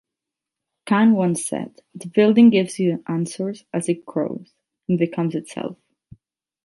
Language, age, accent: English, 19-29, United States English; England English; Irish English